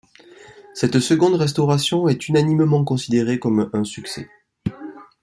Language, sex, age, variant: French, male, 30-39, Français de métropole